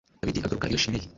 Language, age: Kinyarwanda, under 19